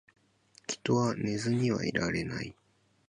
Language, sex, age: Japanese, male, under 19